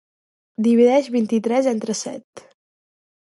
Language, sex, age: Catalan, female, 19-29